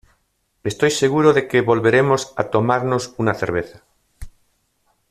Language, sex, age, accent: Spanish, male, 50-59, España: Norte peninsular (Asturias, Castilla y León, Cantabria, País Vasco, Navarra, Aragón, La Rioja, Guadalajara, Cuenca)